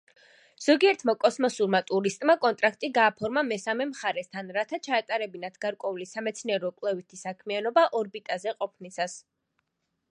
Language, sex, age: Georgian, female, 19-29